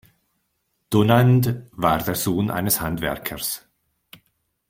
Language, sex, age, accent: German, male, 40-49, Schweizerdeutsch